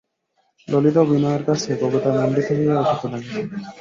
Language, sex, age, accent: Bengali, male, 19-29, শুদ্ধ